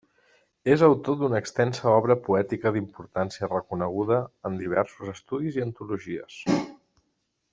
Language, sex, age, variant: Catalan, male, 30-39, Central